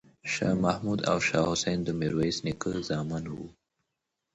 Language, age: Pashto, 30-39